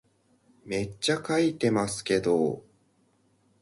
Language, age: Japanese, 30-39